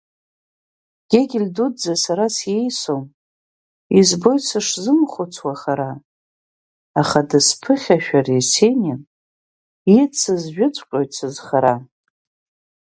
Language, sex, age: Abkhazian, female, 30-39